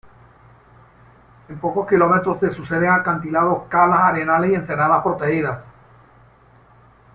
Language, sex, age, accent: Spanish, male, 60-69, Caribe: Cuba, Venezuela, Puerto Rico, República Dominicana, Panamá, Colombia caribeña, México caribeño, Costa del golfo de México